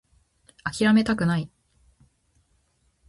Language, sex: Japanese, female